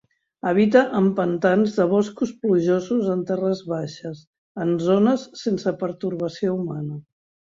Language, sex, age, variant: Catalan, female, 60-69, Central